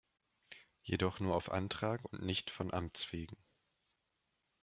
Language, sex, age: German, male, 19-29